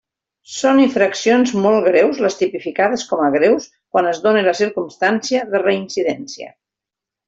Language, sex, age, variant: Catalan, female, 50-59, Central